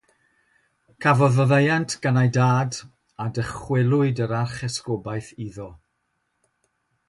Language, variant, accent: Welsh, South-Western Welsh, Y Deyrnas Unedig Cymraeg